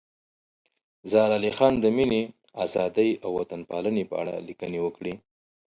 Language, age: Pashto, 30-39